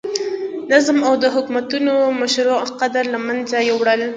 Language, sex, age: Pashto, female, under 19